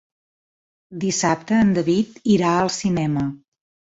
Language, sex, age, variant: Catalan, female, 50-59, Central